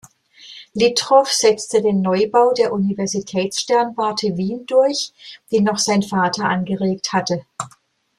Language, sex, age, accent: German, female, 60-69, Deutschland Deutsch